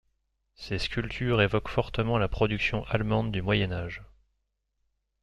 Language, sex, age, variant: French, male, 19-29, Français de métropole